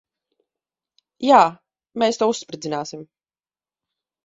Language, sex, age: Latvian, female, 30-39